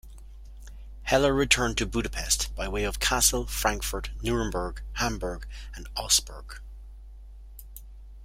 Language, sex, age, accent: English, male, 40-49, Irish English